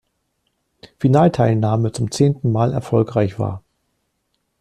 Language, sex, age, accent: German, male, 50-59, Deutschland Deutsch